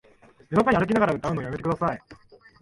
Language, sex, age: Japanese, male, 19-29